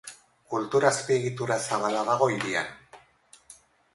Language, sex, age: Basque, female, 50-59